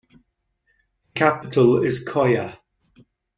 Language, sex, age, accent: English, male, 40-49, Scottish English